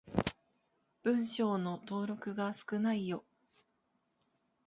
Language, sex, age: Japanese, female, 30-39